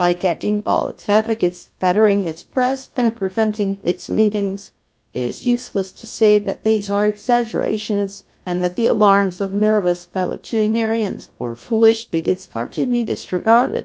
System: TTS, GlowTTS